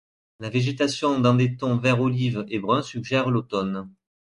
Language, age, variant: French, 30-39, Français de métropole